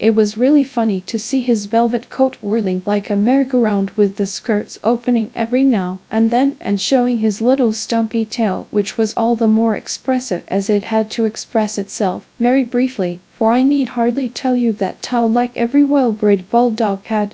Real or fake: fake